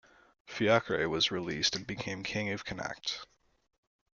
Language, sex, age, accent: English, male, under 19, United States English